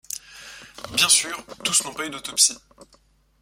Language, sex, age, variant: French, male, 30-39, Français de métropole